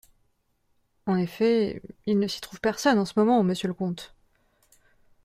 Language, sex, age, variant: French, female, 30-39, Français de métropole